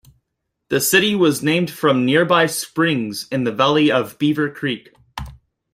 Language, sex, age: English, male, 19-29